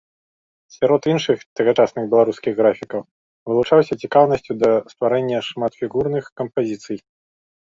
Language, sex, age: Belarusian, male, 40-49